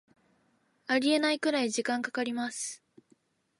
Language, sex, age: Japanese, female, 19-29